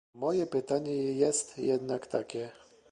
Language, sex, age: Polish, male, 30-39